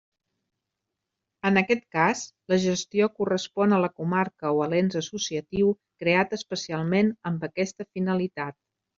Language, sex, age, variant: Catalan, female, 50-59, Central